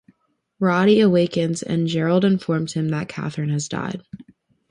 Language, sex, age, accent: English, female, under 19, United States English